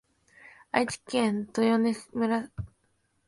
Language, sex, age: Japanese, female, 19-29